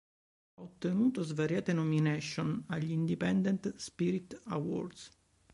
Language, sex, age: Italian, male, 30-39